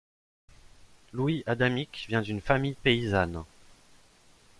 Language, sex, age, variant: French, male, 19-29, Français de métropole